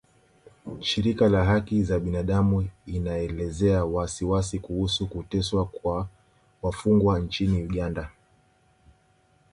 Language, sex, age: Swahili, male, 30-39